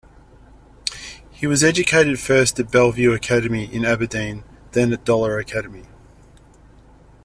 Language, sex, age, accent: English, male, 30-39, Australian English